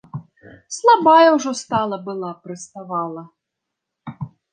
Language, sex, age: Belarusian, female, 19-29